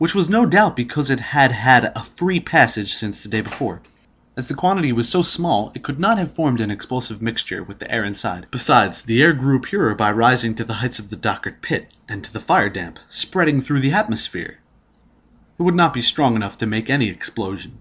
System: none